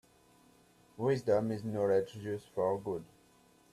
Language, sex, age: English, male, 19-29